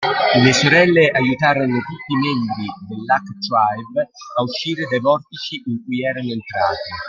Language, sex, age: Italian, male, 50-59